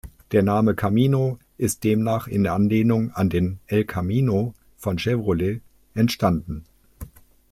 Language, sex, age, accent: German, male, 50-59, Deutschland Deutsch